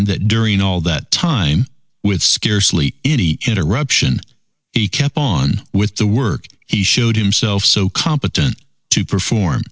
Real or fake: real